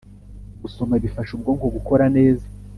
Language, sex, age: Kinyarwanda, male, 30-39